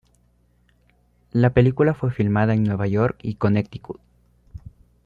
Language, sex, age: Spanish, male, under 19